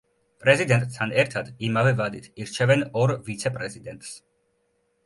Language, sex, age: Georgian, male, 19-29